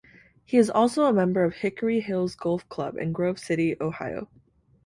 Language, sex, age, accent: English, female, 19-29, United States English